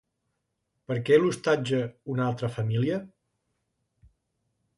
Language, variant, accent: Catalan, Central, central